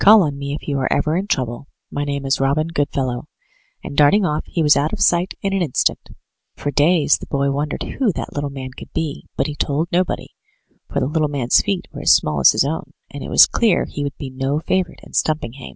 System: none